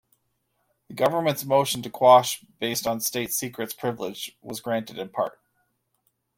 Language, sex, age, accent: English, male, 30-39, Canadian English